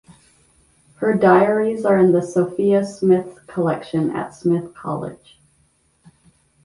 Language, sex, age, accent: English, female, 40-49, United States English